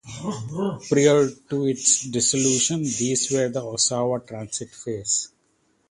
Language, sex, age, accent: English, male, 30-39, India and South Asia (India, Pakistan, Sri Lanka)